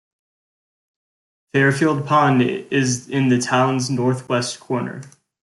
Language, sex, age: English, male, 19-29